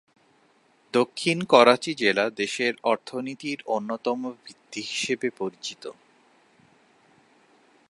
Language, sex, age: Bengali, male, 30-39